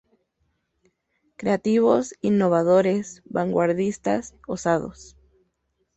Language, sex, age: Spanish, female, 19-29